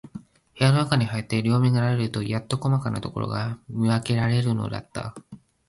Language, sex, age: Japanese, male, 19-29